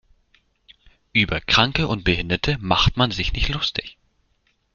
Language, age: German, under 19